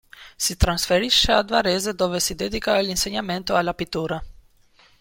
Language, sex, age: Italian, male, 19-29